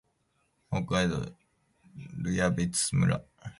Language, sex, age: Japanese, male, 19-29